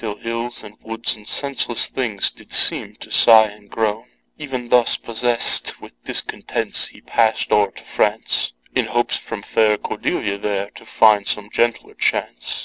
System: none